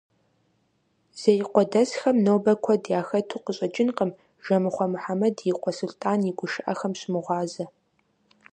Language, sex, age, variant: Kabardian, female, 19-29, Адыгэбзэ (Къэбэрдей, Кирил, псоми зэдай)